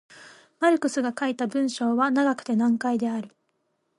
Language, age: Japanese, 19-29